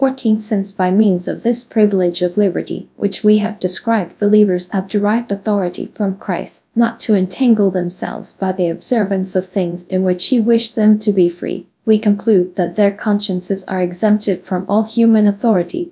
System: TTS, GradTTS